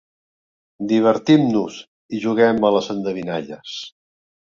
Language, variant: Catalan, Central